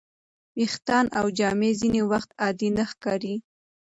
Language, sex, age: Pashto, female, 19-29